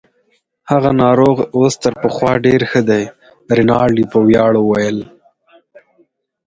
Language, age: Pashto, 19-29